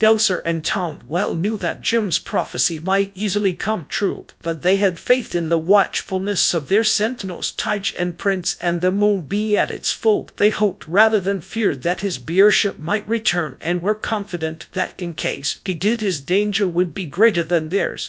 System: TTS, GradTTS